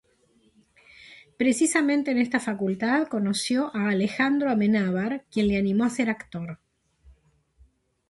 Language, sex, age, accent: Spanish, female, 60-69, Rioplatense: Argentina, Uruguay, este de Bolivia, Paraguay